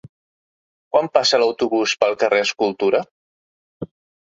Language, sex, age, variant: Catalan, male, 40-49, Central